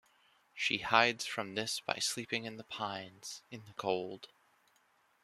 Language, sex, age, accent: English, male, 19-29, United States English